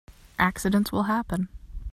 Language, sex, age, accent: English, female, 19-29, Canadian English